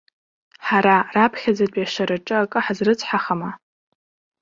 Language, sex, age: Abkhazian, male, under 19